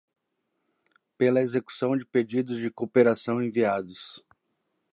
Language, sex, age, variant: Portuguese, male, 19-29, Portuguese (Brasil)